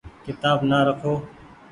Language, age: Goaria, 19-29